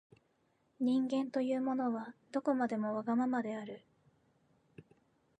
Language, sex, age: Japanese, female, 19-29